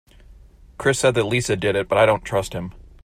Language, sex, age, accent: English, male, 30-39, United States English